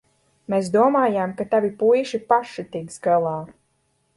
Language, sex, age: Latvian, female, 19-29